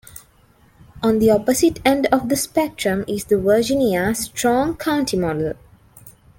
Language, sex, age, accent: English, female, 19-29, India and South Asia (India, Pakistan, Sri Lanka)